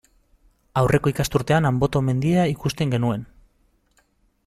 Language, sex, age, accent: Basque, male, 30-39, Mendebalekoa (Araba, Bizkaia, Gipuzkoako mendebaleko herri batzuk)